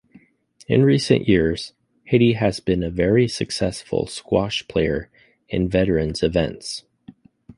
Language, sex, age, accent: English, male, 30-39, United States English